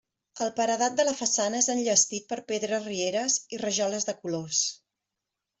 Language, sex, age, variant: Catalan, female, 40-49, Central